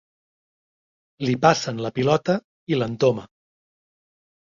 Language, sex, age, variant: Catalan, male, 40-49, Central